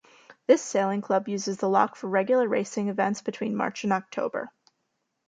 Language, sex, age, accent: English, female, 19-29, United States English